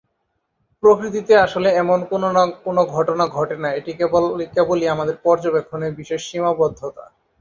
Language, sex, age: Bengali, male, 30-39